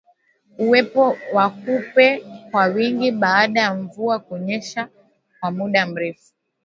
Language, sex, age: Swahili, female, 19-29